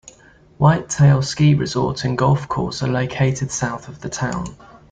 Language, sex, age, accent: English, male, 19-29, England English